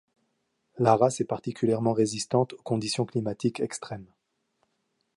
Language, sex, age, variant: French, male, 30-39, Français de métropole